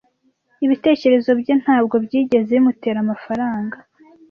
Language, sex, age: Kinyarwanda, female, 30-39